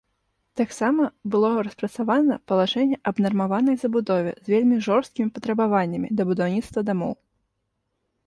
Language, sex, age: Belarusian, female, 19-29